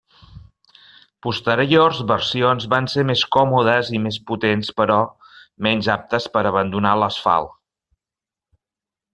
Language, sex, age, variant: Catalan, male, 50-59, Central